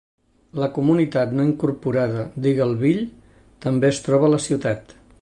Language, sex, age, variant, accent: Catalan, male, 60-69, Nord-Occidental, nord-occidental